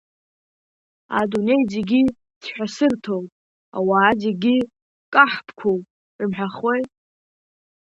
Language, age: Abkhazian, under 19